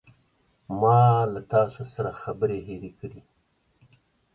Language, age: Pashto, 60-69